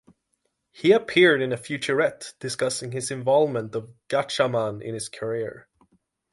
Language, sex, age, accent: English, male, 19-29, Canadian English